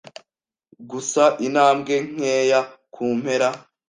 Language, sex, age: Kinyarwanda, male, 19-29